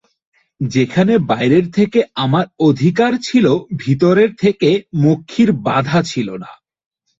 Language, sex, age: Bengali, male, 19-29